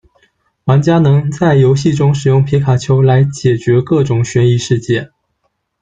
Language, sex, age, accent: Chinese, male, 19-29, 出生地：福建省